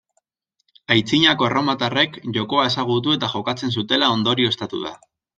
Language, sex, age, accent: Basque, male, 19-29, Mendebalekoa (Araba, Bizkaia, Gipuzkoako mendebaleko herri batzuk)